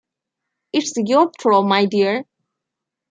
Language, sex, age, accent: English, female, 19-29, India and South Asia (India, Pakistan, Sri Lanka)